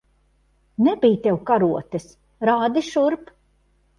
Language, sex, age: Latvian, female, 60-69